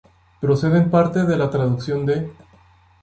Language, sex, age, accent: Spanish, male, 19-29, México